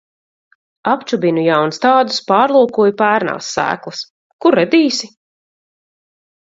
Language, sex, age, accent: Latvian, female, 30-39, Vidus dialekts